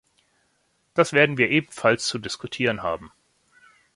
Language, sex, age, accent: German, male, 40-49, Deutschland Deutsch